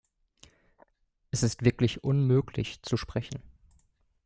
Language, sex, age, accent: German, male, 19-29, Deutschland Deutsch